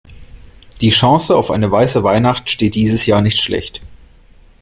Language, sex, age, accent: German, male, 30-39, Deutschland Deutsch